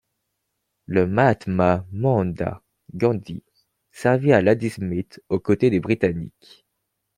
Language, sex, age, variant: French, male, 19-29, Français de métropole